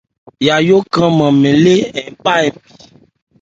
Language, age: Ebrié, 19-29